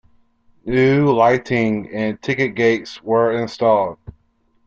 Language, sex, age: English, male, 19-29